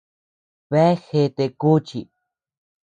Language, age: Tepeuxila Cuicatec, under 19